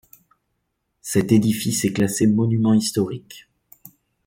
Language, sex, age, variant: French, male, 40-49, Français de métropole